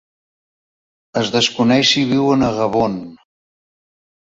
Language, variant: Catalan, Central